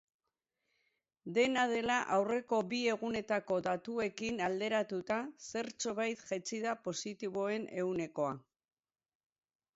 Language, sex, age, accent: Basque, female, 70-79, Erdialdekoa edo Nafarra (Gipuzkoa, Nafarroa)